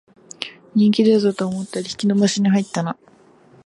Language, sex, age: Japanese, female, under 19